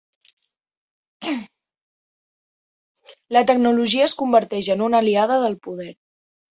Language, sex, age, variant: Catalan, female, under 19, Central